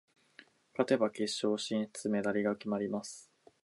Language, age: Japanese, 19-29